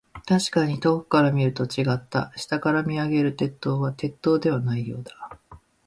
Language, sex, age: Japanese, female, 40-49